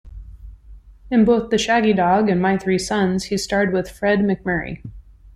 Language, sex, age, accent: English, female, 30-39, United States English